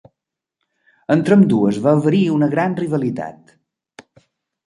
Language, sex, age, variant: Catalan, male, 40-49, Balear